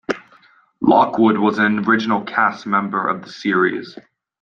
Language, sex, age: English, male, 19-29